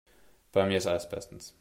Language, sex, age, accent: German, male, 30-39, Deutschland Deutsch